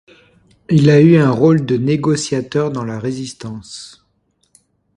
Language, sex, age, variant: French, male, 50-59, Français de métropole